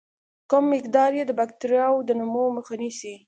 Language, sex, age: Pashto, female, 19-29